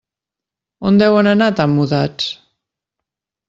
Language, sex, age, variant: Catalan, female, 50-59, Central